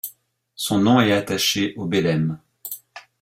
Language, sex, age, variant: French, male, 40-49, Français de métropole